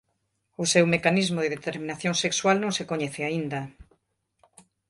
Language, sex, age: Galician, female, 50-59